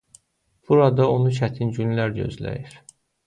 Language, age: Azerbaijani, 30-39